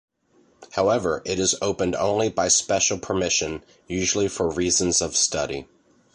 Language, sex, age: English, male, 50-59